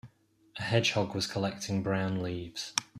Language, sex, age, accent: English, male, 30-39, England English